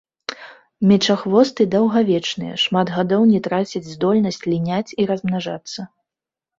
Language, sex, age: Belarusian, female, 30-39